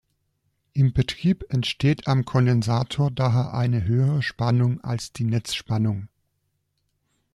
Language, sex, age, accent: German, male, 40-49, Deutschland Deutsch